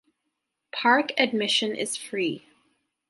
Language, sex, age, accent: English, female, 19-29, Canadian English